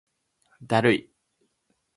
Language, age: Japanese, 19-29